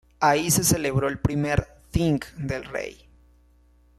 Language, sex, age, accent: Spanish, male, 19-29, Caribe: Cuba, Venezuela, Puerto Rico, República Dominicana, Panamá, Colombia caribeña, México caribeño, Costa del golfo de México